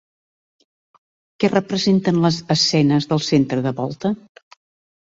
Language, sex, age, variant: Catalan, female, 60-69, Central